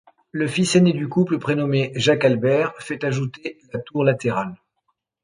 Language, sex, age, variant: French, male, 50-59, Français de métropole